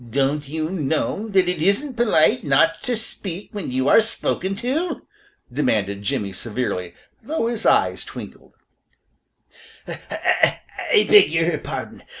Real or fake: real